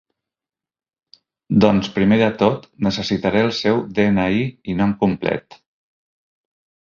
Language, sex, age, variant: Catalan, male, 60-69, Central